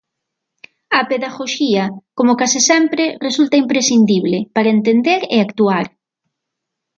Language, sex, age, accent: Galician, female, 40-49, Atlántico (seseo e gheada); Normativo (estándar)